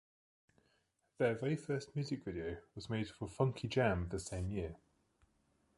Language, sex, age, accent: English, male, 30-39, England English